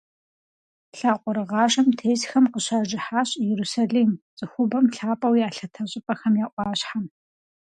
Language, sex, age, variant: Kabardian, female, 30-39, Адыгэбзэ (Къэбэрдей, Кирил, Урысей)